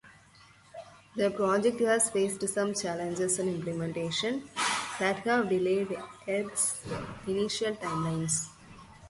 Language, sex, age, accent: English, female, 19-29, United States English